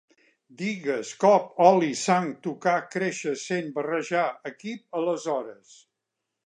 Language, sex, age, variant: Catalan, male, 70-79, Central